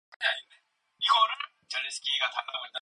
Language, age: Korean, 19-29